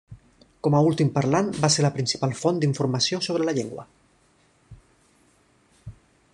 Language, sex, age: Catalan, male, 40-49